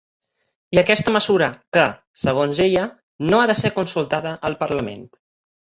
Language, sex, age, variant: Catalan, male, 19-29, Balear